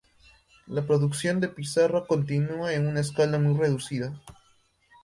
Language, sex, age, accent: Spanish, male, under 19, Andino-Pacífico: Colombia, Perú, Ecuador, oeste de Bolivia y Venezuela andina